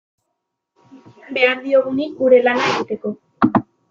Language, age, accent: Basque, under 19, Mendebalekoa (Araba, Bizkaia, Gipuzkoako mendebaleko herri batzuk)